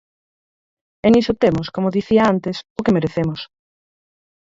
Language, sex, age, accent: Galician, female, 30-39, Central (gheada)